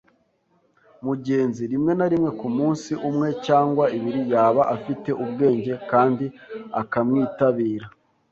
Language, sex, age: Kinyarwanda, male, 19-29